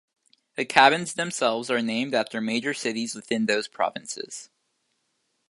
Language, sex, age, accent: English, male, 19-29, United States English